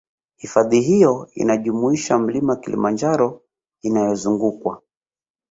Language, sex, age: Swahili, male, 30-39